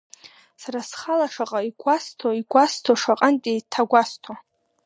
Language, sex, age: Abkhazian, female, 19-29